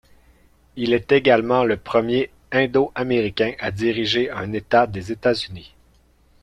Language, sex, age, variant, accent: French, male, 30-39, Français d'Amérique du Nord, Français du Canada